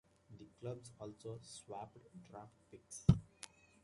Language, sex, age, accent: English, male, 19-29, United States English